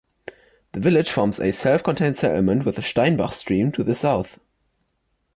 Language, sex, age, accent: English, male, under 19, United States English